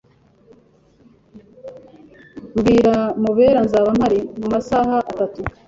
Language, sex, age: Kinyarwanda, male, 19-29